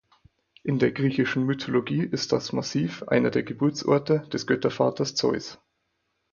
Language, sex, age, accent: German, male, 19-29, Deutschland Deutsch; Österreichisches Deutsch